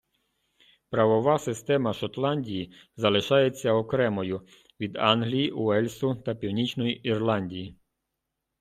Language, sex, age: Ukrainian, male, 30-39